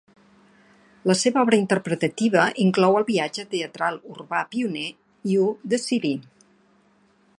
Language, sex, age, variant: Catalan, female, 50-59, Central